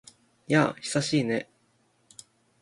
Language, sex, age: Japanese, male, 19-29